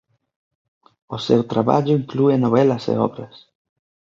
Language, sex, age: Galician, male, 19-29